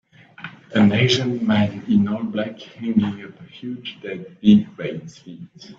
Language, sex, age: English, male, 19-29